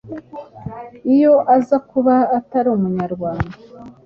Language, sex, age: Kinyarwanda, female, 40-49